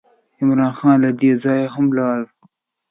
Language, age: Pashto, 19-29